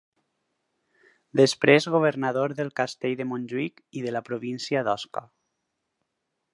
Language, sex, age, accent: Catalan, male, 19-29, valencià